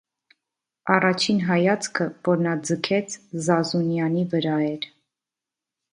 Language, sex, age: Armenian, female, 19-29